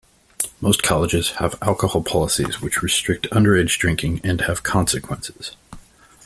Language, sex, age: English, male, 40-49